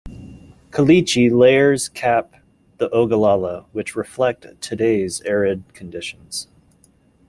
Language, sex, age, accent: English, male, 30-39, United States English